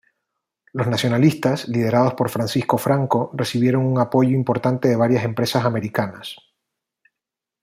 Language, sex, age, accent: Spanish, male, 40-49, España: Islas Canarias